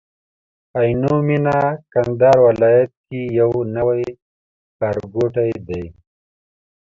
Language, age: Pashto, 40-49